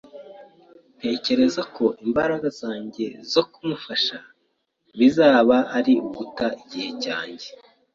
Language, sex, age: Kinyarwanda, male, 19-29